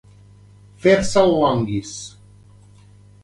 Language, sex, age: Catalan, male, 50-59